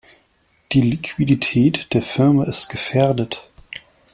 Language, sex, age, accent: German, male, 40-49, Deutschland Deutsch